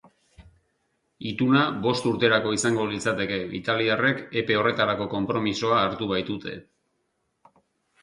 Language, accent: Basque, Erdialdekoa edo Nafarra (Gipuzkoa, Nafarroa)